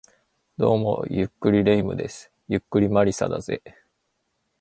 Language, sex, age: Japanese, male, 30-39